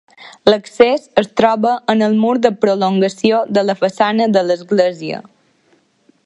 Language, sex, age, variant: Catalan, female, under 19, Balear